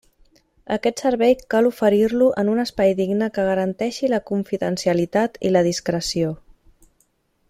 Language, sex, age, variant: Catalan, female, 30-39, Central